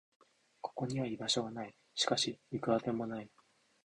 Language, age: Japanese, 19-29